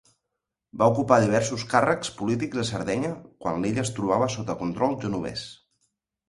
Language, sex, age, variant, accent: Catalan, male, 30-39, Central, gironí